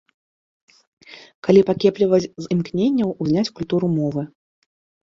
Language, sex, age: Belarusian, female, 19-29